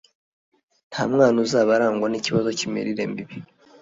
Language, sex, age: Kinyarwanda, male, 19-29